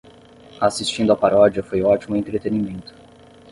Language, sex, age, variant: Portuguese, male, 19-29, Portuguese (Brasil)